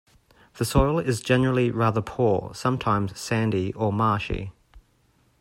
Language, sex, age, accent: English, male, 30-39, Australian English